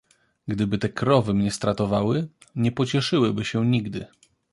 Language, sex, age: Polish, male, 30-39